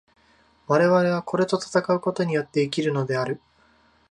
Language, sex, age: Japanese, male, 19-29